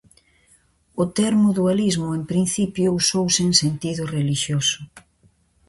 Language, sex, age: Galician, female, 60-69